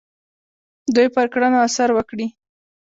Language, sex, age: Pashto, female, 19-29